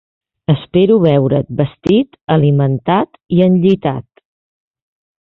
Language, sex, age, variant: Catalan, female, 40-49, Central